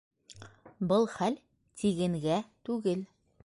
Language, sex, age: Bashkir, female, 30-39